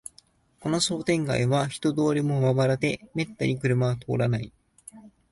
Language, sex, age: Japanese, male, 19-29